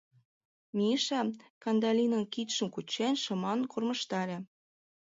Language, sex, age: Mari, female, 19-29